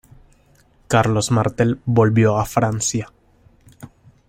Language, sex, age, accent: Spanish, male, 19-29, América central